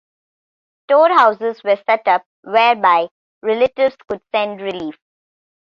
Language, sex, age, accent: English, female, 30-39, India and South Asia (India, Pakistan, Sri Lanka)